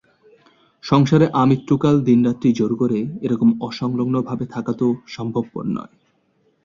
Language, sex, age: Bengali, male, 19-29